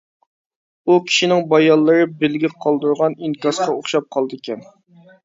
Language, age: Uyghur, 19-29